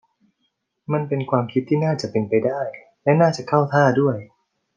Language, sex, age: Thai, male, 40-49